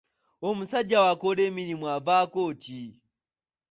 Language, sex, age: Ganda, male, 19-29